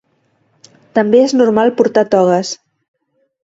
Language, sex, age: Catalan, female, 40-49